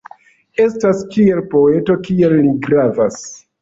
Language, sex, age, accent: Esperanto, male, 30-39, Internacia